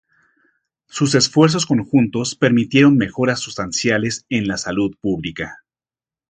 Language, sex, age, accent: Spanish, male, 50-59, México